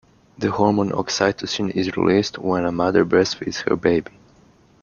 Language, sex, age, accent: English, male, 19-29, United States English